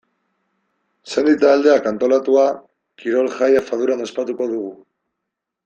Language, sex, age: Basque, male, 19-29